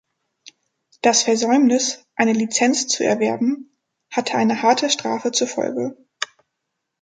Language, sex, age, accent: German, female, 30-39, Deutschland Deutsch